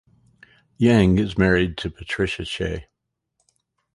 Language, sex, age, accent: English, male, 50-59, United States English